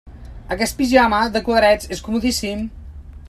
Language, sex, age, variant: Catalan, male, 40-49, Central